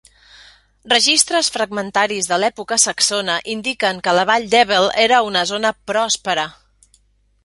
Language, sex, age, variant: Catalan, female, 40-49, Central